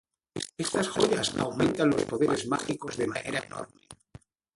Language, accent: Spanish, España: Norte peninsular (Asturias, Castilla y León, Cantabria, País Vasco, Navarra, Aragón, La Rioja, Guadalajara, Cuenca)